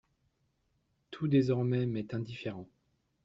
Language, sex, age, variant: French, male, 40-49, Français de métropole